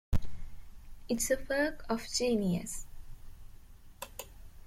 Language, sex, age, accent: English, female, 19-29, India and South Asia (India, Pakistan, Sri Lanka)